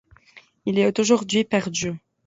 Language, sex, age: French, female, under 19